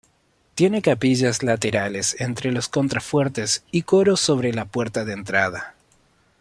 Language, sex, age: Spanish, male, 19-29